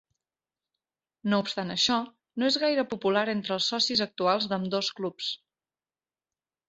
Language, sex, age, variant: Catalan, male, 30-39, Central